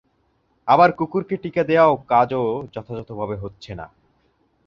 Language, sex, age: Bengali, male, 19-29